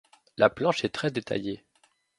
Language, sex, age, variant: French, male, 19-29, Français de métropole